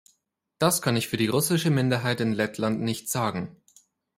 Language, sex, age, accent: German, male, 19-29, Deutschland Deutsch